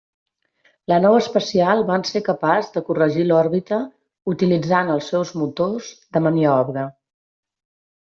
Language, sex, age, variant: Catalan, female, 40-49, Central